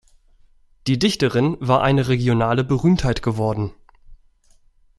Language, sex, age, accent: German, male, 19-29, Deutschland Deutsch